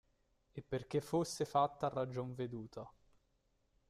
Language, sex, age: Italian, male, 19-29